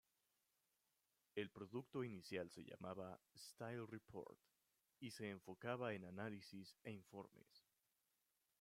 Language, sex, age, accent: Spanish, male, 19-29, México